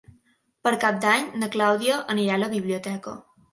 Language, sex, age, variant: Catalan, female, under 19, Balear